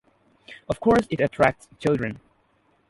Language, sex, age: English, male, under 19